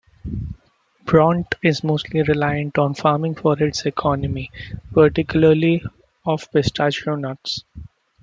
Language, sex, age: English, male, 19-29